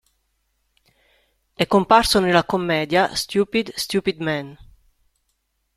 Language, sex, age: Italian, female, 30-39